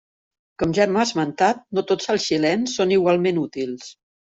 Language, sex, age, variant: Catalan, female, 50-59, Central